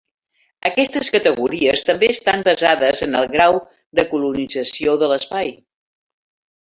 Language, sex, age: Catalan, female, 70-79